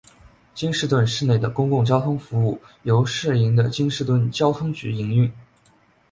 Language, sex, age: Chinese, male, 19-29